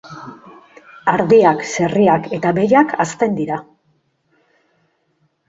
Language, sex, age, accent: Basque, female, 40-49, Mendebalekoa (Araba, Bizkaia, Gipuzkoako mendebaleko herri batzuk)